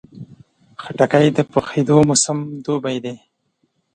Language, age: Pashto, 30-39